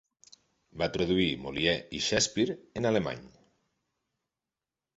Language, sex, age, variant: Catalan, male, 40-49, Central